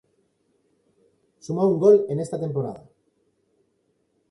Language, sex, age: Spanish, male, 40-49